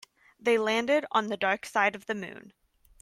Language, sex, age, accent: English, female, 19-29, United States English